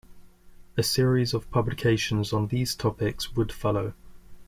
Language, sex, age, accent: English, male, 30-39, England English